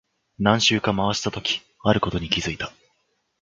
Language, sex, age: Japanese, male, under 19